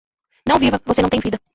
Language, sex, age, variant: Portuguese, female, 19-29, Portuguese (Brasil)